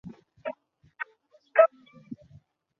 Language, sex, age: Bengali, male, 40-49